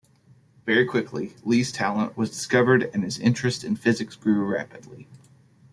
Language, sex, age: English, male, 30-39